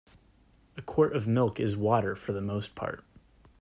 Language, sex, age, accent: English, male, 19-29, United States English